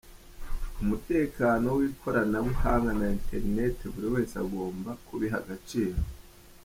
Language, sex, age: Kinyarwanda, male, 30-39